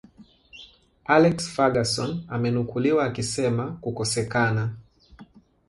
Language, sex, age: Swahili, male, 30-39